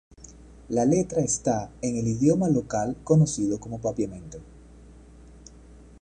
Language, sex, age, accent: Spanish, male, 30-39, Andino-Pacífico: Colombia, Perú, Ecuador, oeste de Bolivia y Venezuela andina